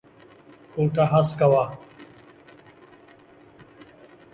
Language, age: Pashto, 40-49